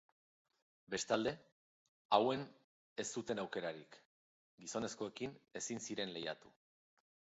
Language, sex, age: Basque, male, 40-49